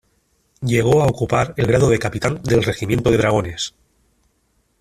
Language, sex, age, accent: Spanish, male, 50-59, España: Norte peninsular (Asturias, Castilla y León, Cantabria, País Vasco, Navarra, Aragón, La Rioja, Guadalajara, Cuenca)